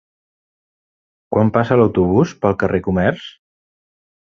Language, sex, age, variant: Catalan, male, 40-49, Central